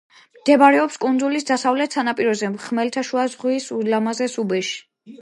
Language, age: Georgian, under 19